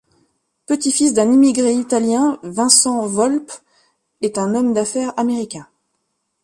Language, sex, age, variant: French, female, 30-39, Français de métropole